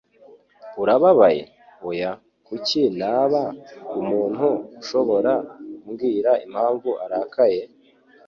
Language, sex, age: Kinyarwanda, male, 19-29